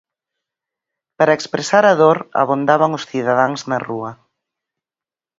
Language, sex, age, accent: Galician, female, 40-49, Oriental (común en zona oriental)